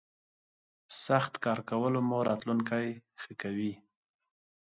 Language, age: Pashto, 30-39